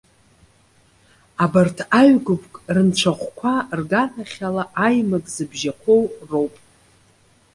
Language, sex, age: Abkhazian, female, 40-49